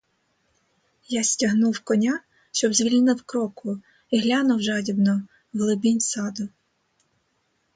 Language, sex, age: Ukrainian, female, 30-39